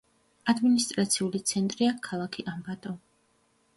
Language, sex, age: Georgian, female, 30-39